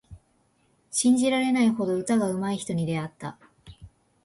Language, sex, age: Japanese, female, 19-29